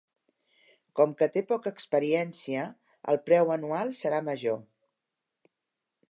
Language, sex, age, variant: Catalan, female, 60-69, Central